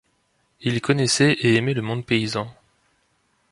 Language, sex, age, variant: French, male, 19-29, Français de métropole